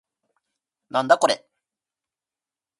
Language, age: Japanese, 19-29